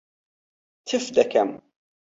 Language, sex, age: Central Kurdish, male, 30-39